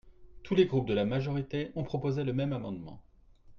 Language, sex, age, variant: French, male, 30-39, Français de métropole